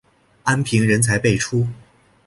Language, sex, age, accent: Chinese, male, 19-29, 出生地：黑龙江省